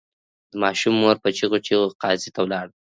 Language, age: Pashto, under 19